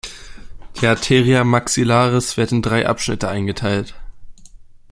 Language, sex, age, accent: German, male, 19-29, Deutschland Deutsch